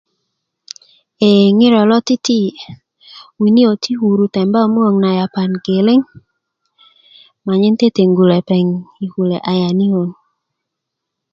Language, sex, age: Kuku, female, 19-29